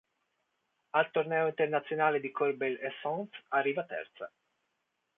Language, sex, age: Italian, male, 40-49